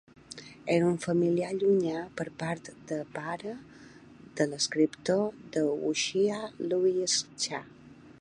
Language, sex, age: Catalan, female, 40-49